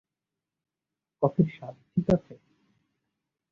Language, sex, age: Bengali, male, 19-29